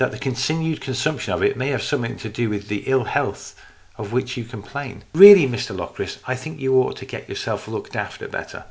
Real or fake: real